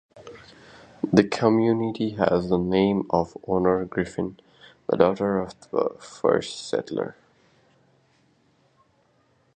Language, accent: English, United States English